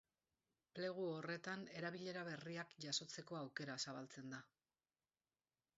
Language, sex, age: Basque, female, 50-59